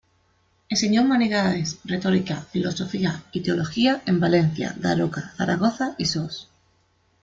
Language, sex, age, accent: Spanish, female, 30-39, España: Centro-Sur peninsular (Madrid, Toledo, Castilla-La Mancha)